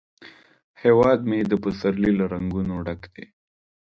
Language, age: Pashto, 19-29